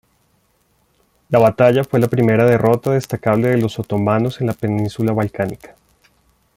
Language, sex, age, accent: Spanish, male, 30-39, Andino-Pacífico: Colombia, Perú, Ecuador, oeste de Bolivia y Venezuela andina